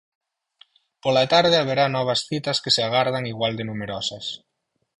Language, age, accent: Galician, 30-39, Normativo (estándar)